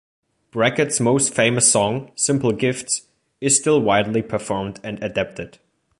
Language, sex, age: English, male, under 19